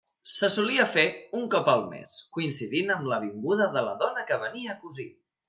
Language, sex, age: Catalan, male, 30-39